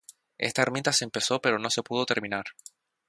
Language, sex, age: Spanish, male, 19-29